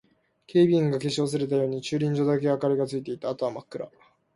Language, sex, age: Japanese, male, 19-29